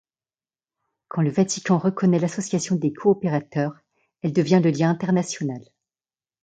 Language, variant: French, Français de métropole